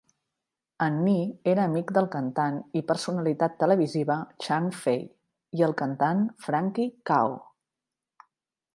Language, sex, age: Catalan, female, 40-49